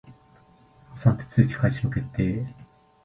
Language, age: Japanese, 19-29